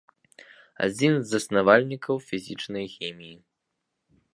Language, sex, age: Belarusian, male, 19-29